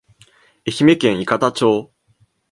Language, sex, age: Japanese, male, 19-29